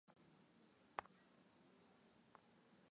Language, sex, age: Swahili, female, 19-29